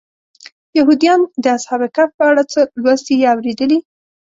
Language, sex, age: Pashto, female, 19-29